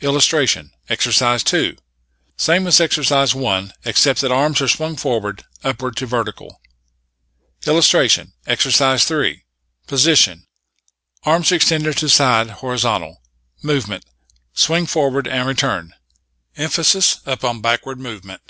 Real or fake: real